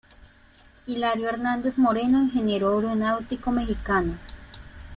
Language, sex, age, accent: Spanish, female, 19-29, Caribe: Cuba, Venezuela, Puerto Rico, República Dominicana, Panamá, Colombia caribeña, México caribeño, Costa del golfo de México